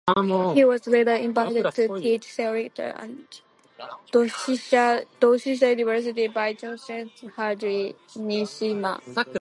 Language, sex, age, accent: English, female, under 19, United States English